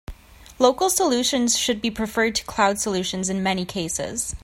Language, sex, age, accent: English, female, 19-29, Canadian English